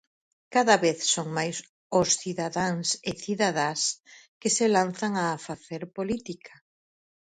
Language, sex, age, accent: Galician, female, 60-69, Normativo (estándar)